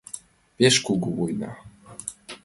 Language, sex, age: Mari, male, under 19